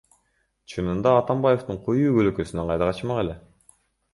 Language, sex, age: Kyrgyz, male, under 19